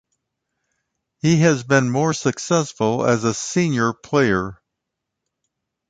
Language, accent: English, United States English